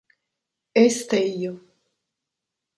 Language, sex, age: Portuguese, female, 40-49